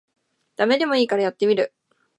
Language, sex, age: Japanese, female, 19-29